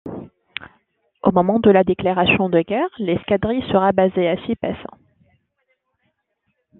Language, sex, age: French, female, 19-29